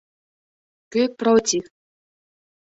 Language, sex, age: Mari, female, 30-39